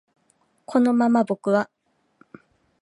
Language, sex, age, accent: Japanese, female, 19-29, 関西